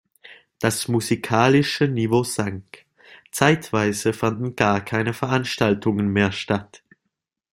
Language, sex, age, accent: German, male, under 19, Schweizerdeutsch